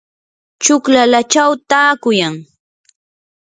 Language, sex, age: Yanahuanca Pasco Quechua, female, 19-29